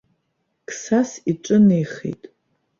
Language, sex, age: Abkhazian, female, 40-49